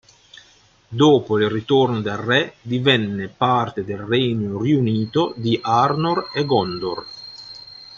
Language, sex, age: Italian, male, 50-59